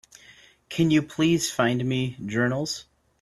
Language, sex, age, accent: English, male, 19-29, United States English